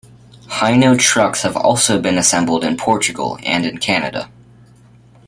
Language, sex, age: English, male, under 19